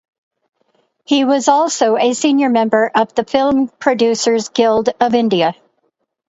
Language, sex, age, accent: English, female, 60-69, United States English